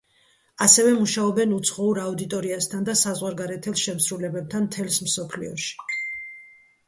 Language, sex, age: Georgian, female, 50-59